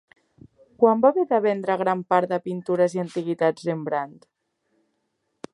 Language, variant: Catalan, Central